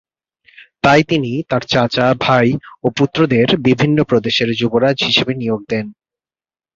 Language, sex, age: Bengali, male, 19-29